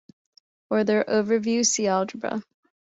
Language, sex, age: English, female, 19-29